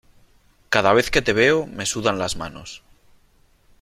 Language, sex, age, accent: Spanish, male, 30-39, España: Norte peninsular (Asturias, Castilla y León, Cantabria, País Vasco, Navarra, Aragón, La Rioja, Guadalajara, Cuenca)